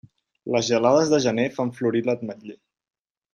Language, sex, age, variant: Catalan, male, 19-29, Central